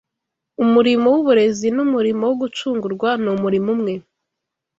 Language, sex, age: Kinyarwanda, female, 19-29